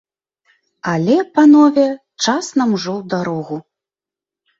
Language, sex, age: Belarusian, female, 19-29